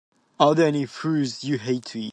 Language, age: English, 19-29